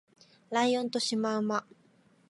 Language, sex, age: Japanese, female, 19-29